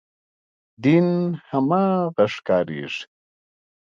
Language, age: Pashto, 30-39